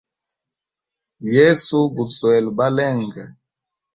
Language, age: Hemba, 19-29